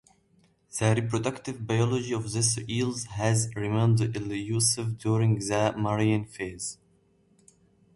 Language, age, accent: English, 19-29, United States English